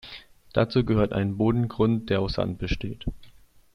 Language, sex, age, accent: German, male, 19-29, Deutschland Deutsch